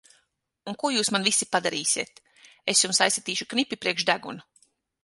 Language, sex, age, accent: Latvian, female, 30-39, Kurzeme